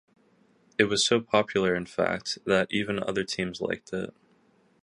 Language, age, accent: English, under 19, United States English